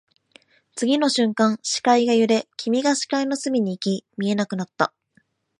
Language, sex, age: Japanese, female, 19-29